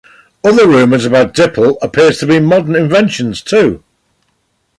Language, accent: English, England English